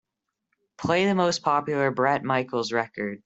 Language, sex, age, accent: English, male, under 19, United States English